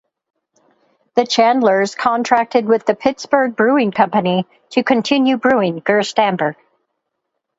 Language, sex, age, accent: English, female, 60-69, United States English